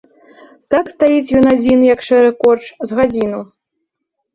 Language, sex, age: Belarusian, female, 19-29